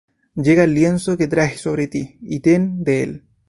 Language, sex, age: Spanish, male, 19-29